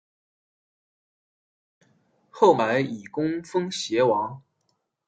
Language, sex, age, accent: Chinese, male, 19-29, 出生地：辽宁省